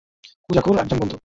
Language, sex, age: Bengali, male, 19-29